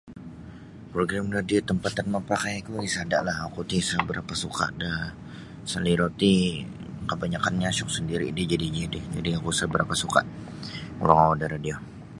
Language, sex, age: Sabah Bisaya, male, 19-29